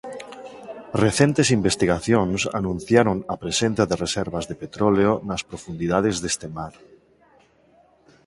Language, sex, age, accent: Galician, male, 50-59, Neofalante